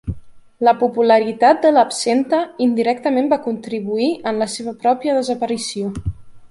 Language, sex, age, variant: Catalan, female, 19-29, Central